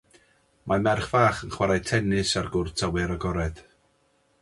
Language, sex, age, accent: Welsh, male, 40-49, Y Deyrnas Unedig Cymraeg